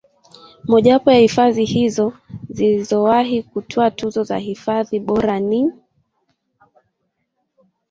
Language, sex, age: Swahili, female, 19-29